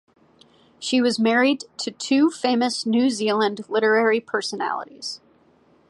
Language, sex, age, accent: English, female, 19-29, United States English